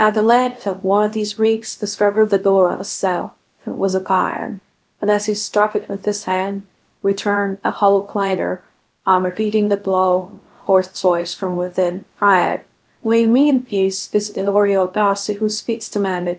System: TTS, VITS